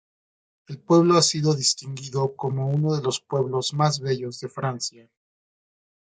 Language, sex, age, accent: Spanish, male, 40-49, México